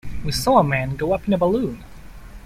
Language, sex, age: English, male, 19-29